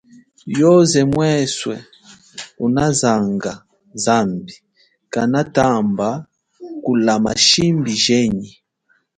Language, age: Chokwe, 30-39